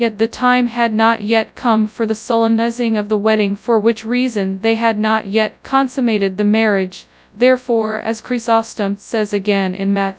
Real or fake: fake